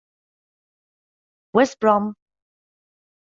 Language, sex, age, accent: Spanish, female, 30-39, España: Centro-Sur peninsular (Madrid, Toledo, Castilla-La Mancha)